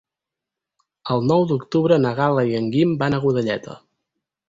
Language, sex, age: Catalan, male, 19-29